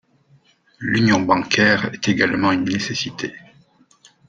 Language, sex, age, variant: French, male, 40-49, Français de métropole